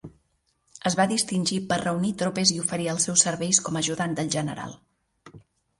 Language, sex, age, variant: Catalan, female, 30-39, Central